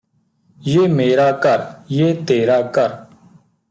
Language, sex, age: Punjabi, male, 30-39